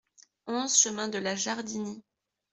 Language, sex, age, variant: French, female, 19-29, Français de métropole